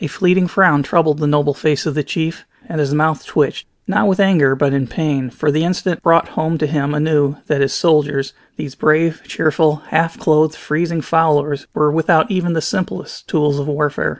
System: none